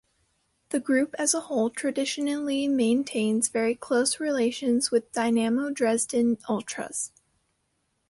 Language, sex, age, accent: English, female, under 19, United States English